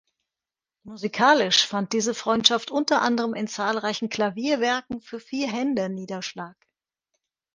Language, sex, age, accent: German, female, 50-59, Deutschland Deutsch